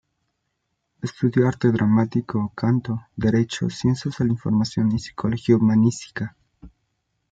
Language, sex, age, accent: Spanish, male, 19-29, Andino-Pacífico: Colombia, Perú, Ecuador, oeste de Bolivia y Venezuela andina